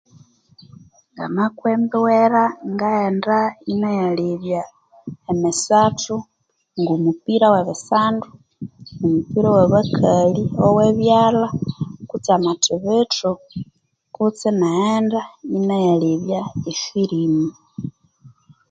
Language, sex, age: Konzo, female, 30-39